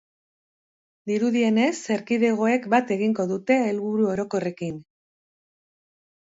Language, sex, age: Basque, female, 50-59